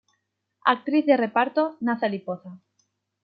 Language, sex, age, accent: Spanish, female, 19-29, España: Centro-Sur peninsular (Madrid, Toledo, Castilla-La Mancha)